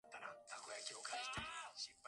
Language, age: English, 19-29